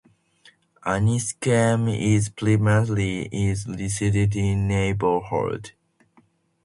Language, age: English, under 19